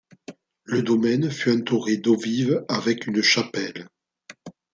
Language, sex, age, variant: French, male, 40-49, Français de métropole